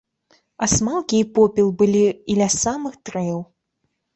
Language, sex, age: Belarusian, female, 19-29